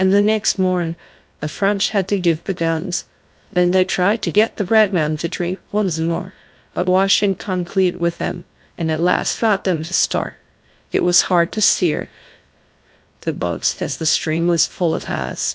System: TTS, GlowTTS